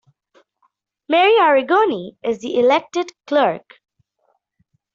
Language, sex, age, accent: English, female, under 19, India and South Asia (India, Pakistan, Sri Lanka)